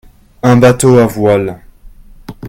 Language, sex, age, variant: French, male, 30-39, Français de métropole